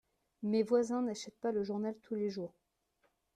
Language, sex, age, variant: French, female, 19-29, Français de métropole